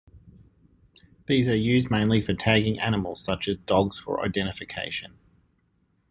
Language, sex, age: English, male, 40-49